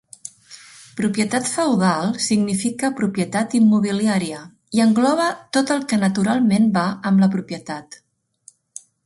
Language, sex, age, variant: Catalan, female, 50-59, Central